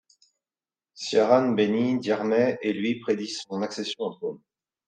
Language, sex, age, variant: French, male, 30-39, Français de métropole